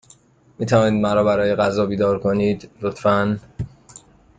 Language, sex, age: Persian, male, 19-29